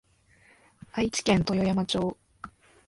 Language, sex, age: Japanese, female, 19-29